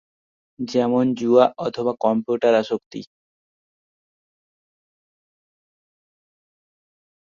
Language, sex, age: Bengali, male, 19-29